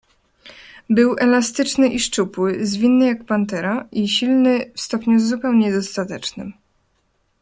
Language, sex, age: Polish, female, 19-29